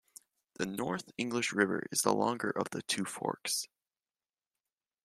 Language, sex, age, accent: English, male, 19-29, United States English